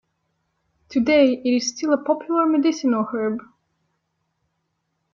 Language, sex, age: English, female, 19-29